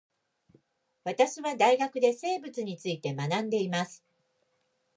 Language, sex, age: Japanese, female, 50-59